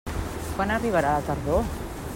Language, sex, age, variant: Catalan, female, 50-59, Central